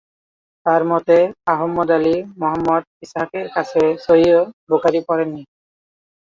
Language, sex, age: Bengali, male, 19-29